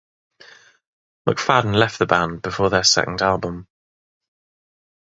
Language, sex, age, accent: English, male, 30-39, England English